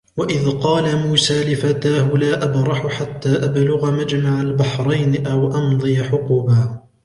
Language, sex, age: Arabic, male, 19-29